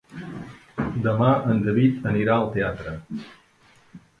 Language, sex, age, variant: Catalan, male, 50-59, Septentrional